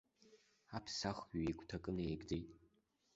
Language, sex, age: Abkhazian, male, under 19